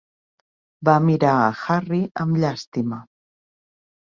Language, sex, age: Catalan, female, 40-49